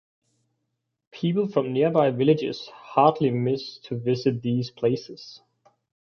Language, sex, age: English, male, 30-39